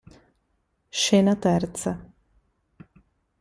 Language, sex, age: Italian, female, 30-39